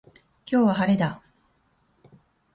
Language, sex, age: Japanese, female, 40-49